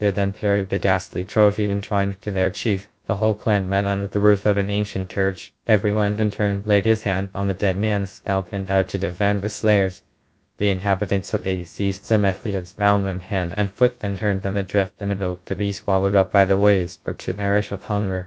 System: TTS, GlowTTS